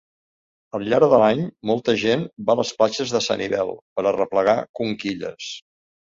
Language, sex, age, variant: Catalan, male, 70-79, Central